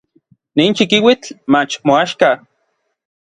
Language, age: Orizaba Nahuatl, 30-39